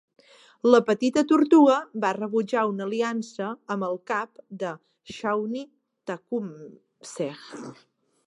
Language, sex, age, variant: Catalan, female, 30-39, Central